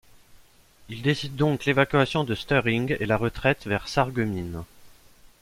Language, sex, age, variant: French, male, 19-29, Français de métropole